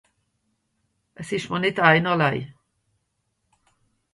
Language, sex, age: Swiss German, female, 60-69